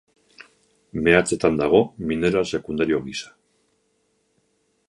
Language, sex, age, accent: Basque, male, 50-59, Erdialdekoa edo Nafarra (Gipuzkoa, Nafarroa)